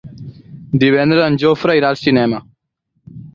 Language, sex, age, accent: Catalan, female, 30-39, nord-oriental